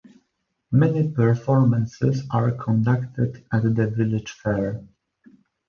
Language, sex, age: English, male, 30-39